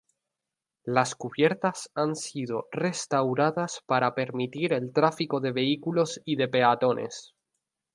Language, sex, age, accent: Spanish, male, 19-29, España: Islas Canarias